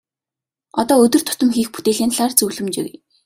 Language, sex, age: Mongolian, female, 19-29